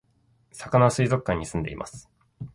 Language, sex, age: Japanese, male, 19-29